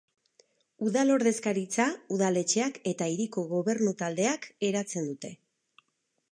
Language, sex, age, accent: Basque, female, 50-59, Erdialdekoa edo Nafarra (Gipuzkoa, Nafarroa)